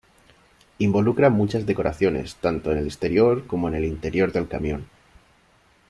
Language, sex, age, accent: Spanish, male, 30-39, España: Sur peninsular (Andalucia, Extremadura, Murcia)